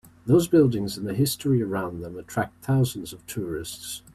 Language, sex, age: English, male, 19-29